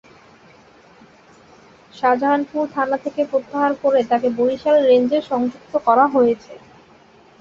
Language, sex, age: Bengali, female, 19-29